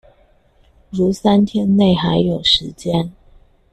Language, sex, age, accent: Chinese, female, 40-49, 出生地：臺南市